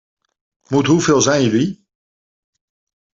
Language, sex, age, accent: Dutch, male, 40-49, Nederlands Nederlands